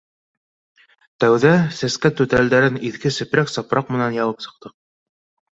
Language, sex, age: Bashkir, male, 19-29